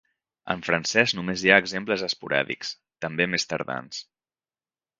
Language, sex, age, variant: Catalan, male, 30-39, Central